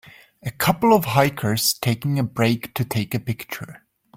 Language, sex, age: English, male, 30-39